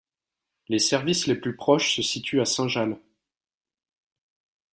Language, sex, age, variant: French, male, 19-29, Français de métropole